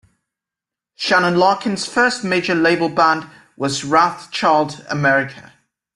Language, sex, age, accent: English, male, 19-29, England English